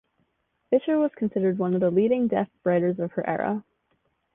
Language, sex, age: English, female, under 19